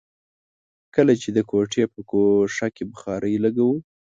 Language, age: Pashto, 19-29